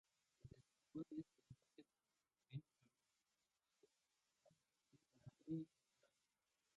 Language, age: English, 19-29